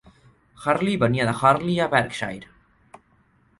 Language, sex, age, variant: Catalan, male, under 19, Central